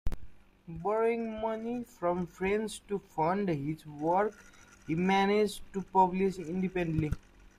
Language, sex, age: English, male, 19-29